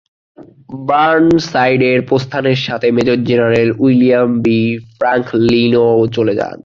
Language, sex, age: Bengali, male, 19-29